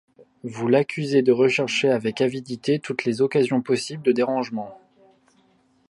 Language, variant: French, Français de métropole